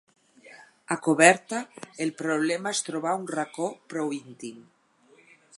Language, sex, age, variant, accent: Catalan, female, 60-69, Nord-Occidental, nord-occidental